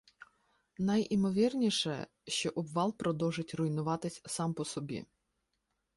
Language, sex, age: Ukrainian, female, 30-39